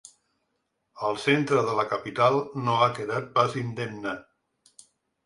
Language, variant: Catalan, Central